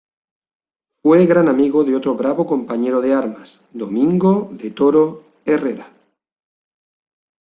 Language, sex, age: Spanish, male, 40-49